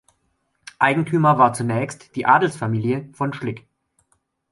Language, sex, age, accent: German, male, 40-49, Deutschland Deutsch